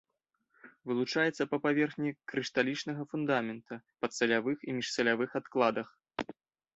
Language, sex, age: Belarusian, male, 19-29